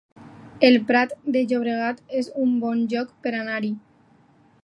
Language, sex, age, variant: Catalan, female, under 19, Alacantí